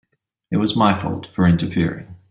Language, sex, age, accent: English, male, 30-39, Australian English